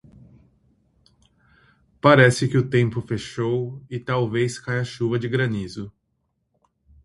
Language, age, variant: Portuguese, 50-59, Portuguese (Brasil)